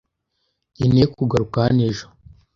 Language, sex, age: Kinyarwanda, male, under 19